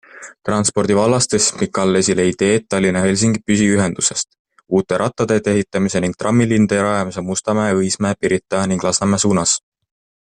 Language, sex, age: Estonian, male, 19-29